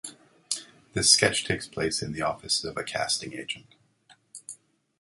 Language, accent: English, Canadian English